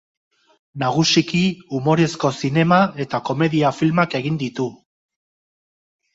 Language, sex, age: Basque, male, 40-49